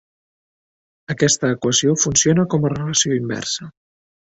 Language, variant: Catalan, Central